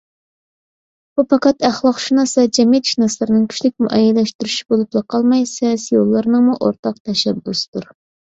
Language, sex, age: Uyghur, female, 30-39